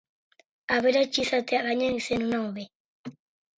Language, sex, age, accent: Basque, female, under 19, Erdialdekoa edo Nafarra (Gipuzkoa, Nafarroa)